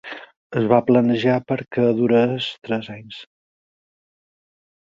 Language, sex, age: Catalan, male, 50-59